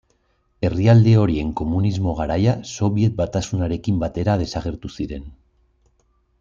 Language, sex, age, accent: Basque, male, 40-49, Erdialdekoa edo Nafarra (Gipuzkoa, Nafarroa)